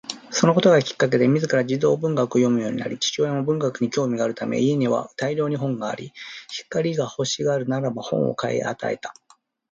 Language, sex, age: Japanese, male, 50-59